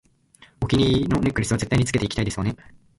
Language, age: Japanese, 19-29